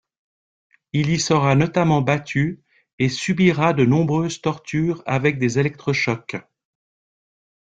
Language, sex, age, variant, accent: French, male, 40-49, Français d'Europe, Français de Suisse